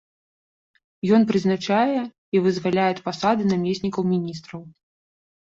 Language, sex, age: Belarusian, female, 30-39